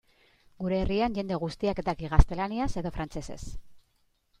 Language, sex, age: Basque, female, 40-49